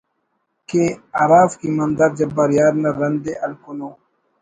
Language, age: Brahui, 30-39